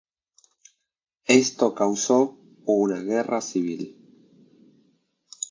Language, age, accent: Spanish, 19-29, Rioplatense: Argentina, Uruguay, este de Bolivia, Paraguay